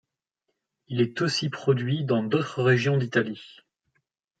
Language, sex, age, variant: French, male, 19-29, Français de métropole